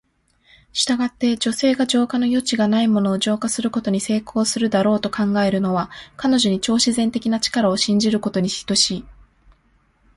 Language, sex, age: Japanese, female, 19-29